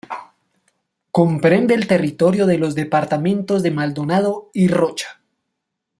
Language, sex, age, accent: Spanish, male, 19-29, Andino-Pacífico: Colombia, Perú, Ecuador, oeste de Bolivia y Venezuela andina